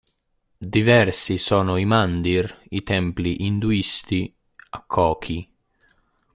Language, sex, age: Italian, male, 19-29